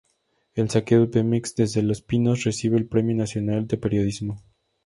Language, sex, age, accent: Spanish, male, 19-29, México